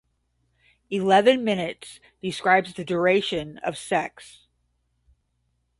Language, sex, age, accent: English, female, 40-49, United States English; Midwestern